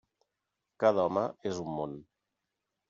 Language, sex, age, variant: Catalan, male, 40-49, Central